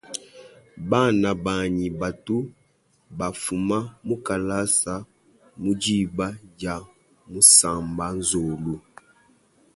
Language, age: Luba-Lulua, 19-29